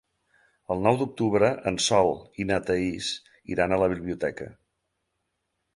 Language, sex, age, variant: Catalan, male, 40-49, Central